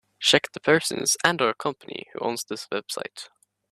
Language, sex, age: English, male, under 19